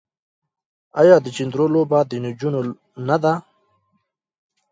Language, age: Pashto, 19-29